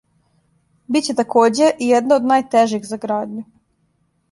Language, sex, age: Serbian, female, 19-29